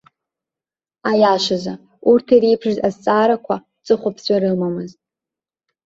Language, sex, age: Abkhazian, female, under 19